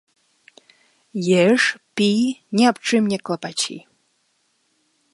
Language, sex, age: Belarusian, female, 30-39